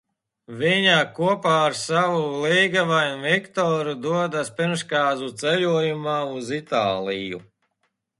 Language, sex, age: Latvian, male, 40-49